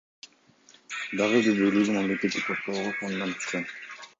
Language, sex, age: Kyrgyz, male, 19-29